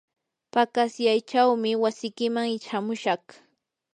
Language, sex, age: Yanahuanca Pasco Quechua, female, 19-29